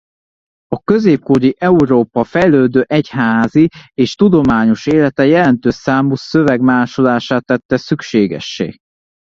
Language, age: Hungarian, 19-29